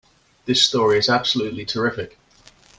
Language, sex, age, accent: English, male, 40-49, England English